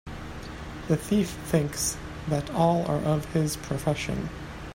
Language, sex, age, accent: English, male, 30-39, United States English